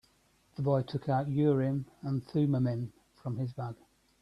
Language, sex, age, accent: English, male, 50-59, England English